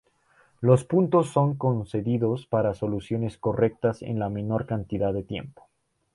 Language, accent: Spanish, Andino-Pacífico: Colombia, Perú, Ecuador, oeste de Bolivia y Venezuela andina